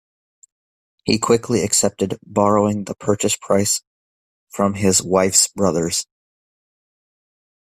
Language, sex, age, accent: English, male, 19-29, United States English